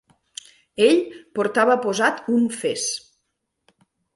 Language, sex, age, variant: Catalan, female, 40-49, Nord-Occidental